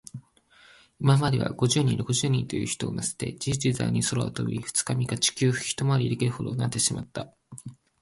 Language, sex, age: Japanese, male, 19-29